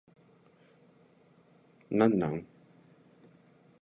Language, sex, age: Japanese, male, 19-29